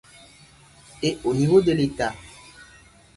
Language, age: French, 19-29